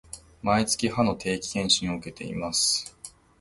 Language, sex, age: Japanese, male, 30-39